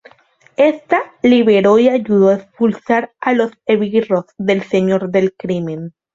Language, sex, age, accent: Spanish, female, under 19, Caribe: Cuba, Venezuela, Puerto Rico, República Dominicana, Panamá, Colombia caribeña, México caribeño, Costa del golfo de México